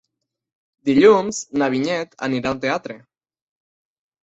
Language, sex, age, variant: Catalan, male, 19-29, Nord-Occidental